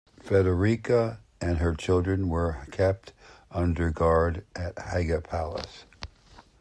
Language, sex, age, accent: English, male, 60-69, United States English